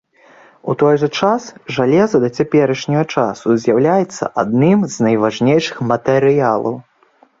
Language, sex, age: Belarusian, male, under 19